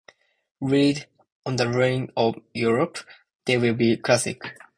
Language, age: English, 19-29